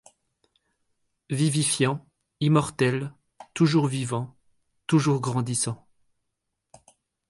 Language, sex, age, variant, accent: French, male, 30-39, Français d'Europe, Français de Belgique